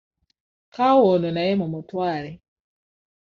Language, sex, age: Ganda, female, 19-29